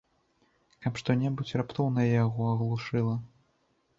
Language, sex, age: Belarusian, male, 19-29